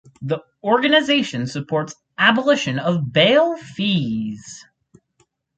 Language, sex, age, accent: English, male, under 19, United States English